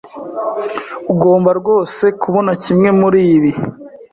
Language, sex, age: Kinyarwanda, female, 19-29